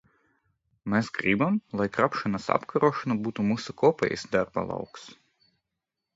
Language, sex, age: Latvian, male, 19-29